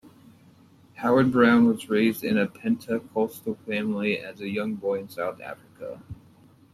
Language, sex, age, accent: English, male, 19-29, United States English